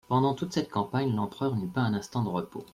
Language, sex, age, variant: French, male, 40-49, Français de métropole